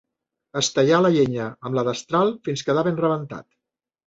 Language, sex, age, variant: Catalan, male, 60-69, Central